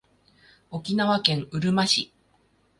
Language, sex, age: Japanese, female, 40-49